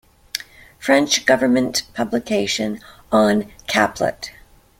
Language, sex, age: English, female, 50-59